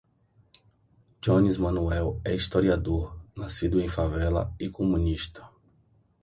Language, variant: Portuguese, Portuguese (Brasil)